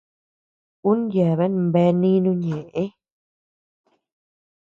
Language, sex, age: Tepeuxila Cuicatec, female, 19-29